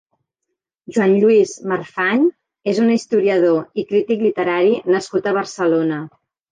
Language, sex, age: Catalan, female, 50-59